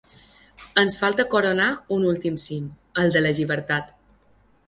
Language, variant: Catalan, Balear